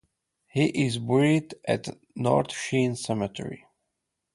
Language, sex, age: English, male, 30-39